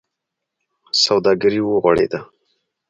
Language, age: Pashto, 19-29